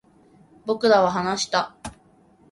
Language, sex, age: Japanese, female, 19-29